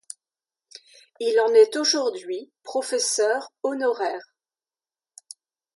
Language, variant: French, Français de métropole